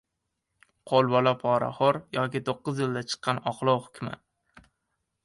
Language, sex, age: Uzbek, male, under 19